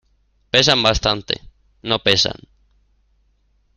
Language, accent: Spanish, España: Norte peninsular (Asturias, Castilla y León, Cantabria, País Vasco, Navarra, Aragón, La Rioja, Guadalajara, Cuenca)